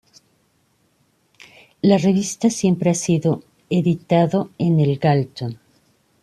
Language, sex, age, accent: Spanish, female, 50-59, México